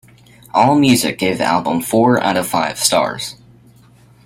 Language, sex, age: English, male, under 19